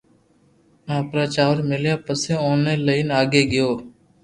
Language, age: Loarki, under 19